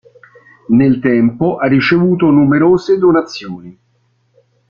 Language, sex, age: Italian, male, 50-59